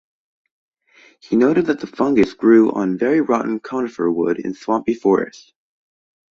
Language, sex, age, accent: English, male, under 19, United States English